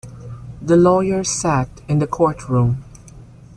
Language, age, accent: English, 40-49, Filipino